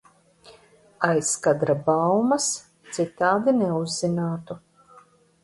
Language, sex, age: Latvian, female, 50-59